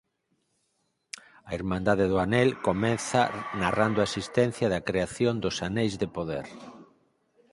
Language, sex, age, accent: Galician, male, 50-59, Central (gheada)